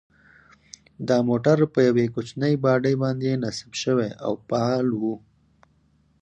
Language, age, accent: Pashto, 19-29, معیاري پښتو